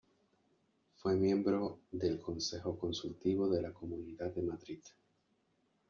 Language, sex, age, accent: Spanish, male, 30-39, América central